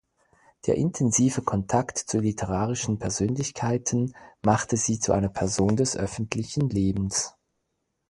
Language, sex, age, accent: German, male, 40-49, Schweizerdeutsch